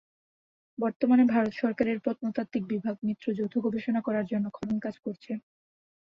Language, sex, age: Bengali, female, 19-29